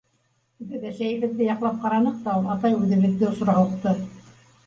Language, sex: Bashkir, female